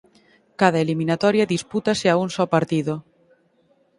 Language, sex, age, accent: Galician, female, 19-29, Oriental (común en zona oriental)